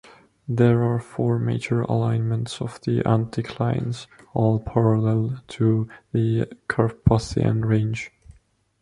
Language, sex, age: English, male, 19-29